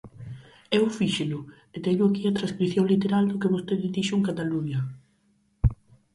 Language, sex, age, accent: Galician, female, under 19, Normativo (estándar)